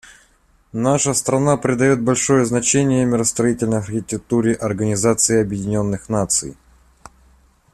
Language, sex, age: Russian, male, 40-49